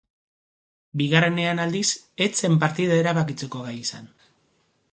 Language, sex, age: Basque, male, 50-59